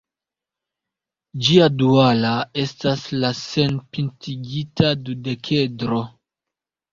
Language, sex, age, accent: Esperanto, male, 19-29, Internacia